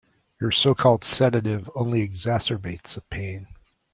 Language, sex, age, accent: English, male, 40-49, United States English